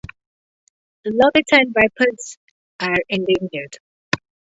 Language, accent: English, England English